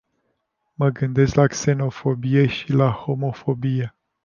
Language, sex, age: Romanian, male, 50-59